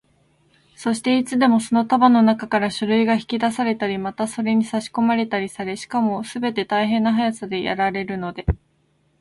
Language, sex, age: Japanese, female, 19-29